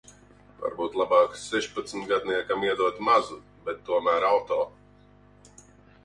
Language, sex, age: Latvian, male, 40-49